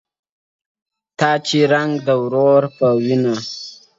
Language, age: Pashto, 19-29